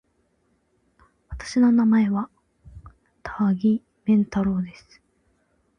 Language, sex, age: Japanese, female, 19-29